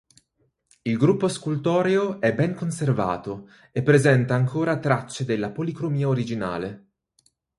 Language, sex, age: Italian, male, 30-39